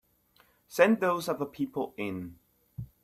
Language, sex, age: English, male, 19-29